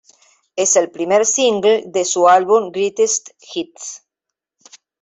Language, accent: Spanish, Rioplatense: Argentina, Uruguay, este de Bolivia, Paraguay